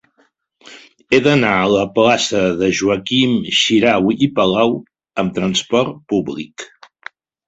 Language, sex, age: Catalan, male, 60-69